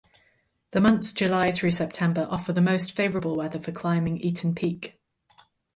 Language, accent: English, England English